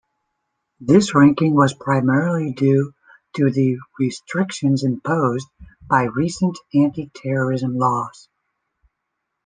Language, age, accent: English, 30-39, United States English